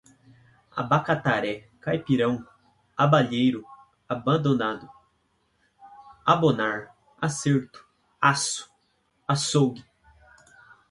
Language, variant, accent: Portuguese, Portuguese (Brasil), Paulista